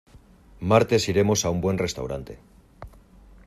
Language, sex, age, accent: Spanish, male, 40-49, España: Norte peninsular (Asturias, Castilla y León, Cantabria, País Vasco, Navarra, Aragón, La Rioja, Guadalajara, Cuenca)